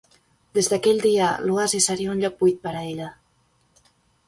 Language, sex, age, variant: Catalan, female, 30-39, Central